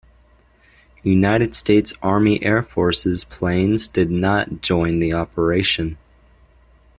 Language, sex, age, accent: English, male, under 19, United States English